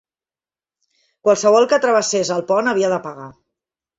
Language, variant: Catalan, Central